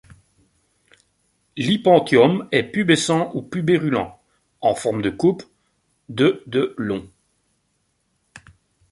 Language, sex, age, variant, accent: French, male, 50-59, Français d'Europe, Français de Belgique